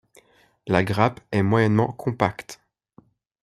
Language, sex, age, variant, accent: French, male, 19-29, Français d'Europe, Français de Belgique